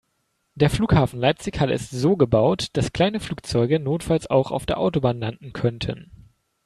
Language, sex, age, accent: German, male, 19-29, Deutschland Deutsch